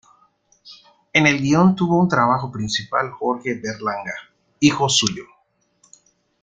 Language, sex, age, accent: Spanish, male, 50-59, México